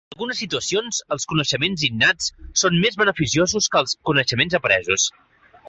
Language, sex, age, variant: Catalan, male, 40-49, Central